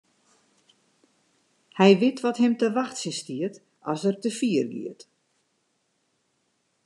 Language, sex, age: Western Frisian, female, 50-59